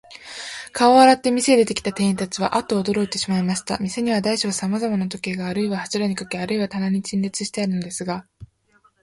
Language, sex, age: Japanese, female, 19-29